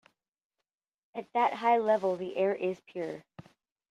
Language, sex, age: English, female, 40-49